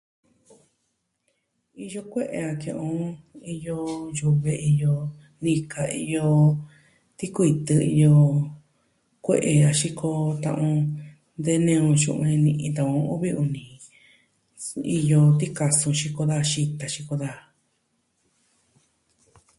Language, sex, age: Southwestern Tlaxiaco Mixtec, female, 40-49